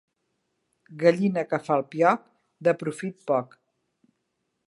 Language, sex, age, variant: Catalan, female, 50-59, Central